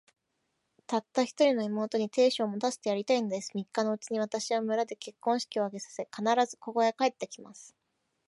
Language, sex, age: Japanese, female, under 19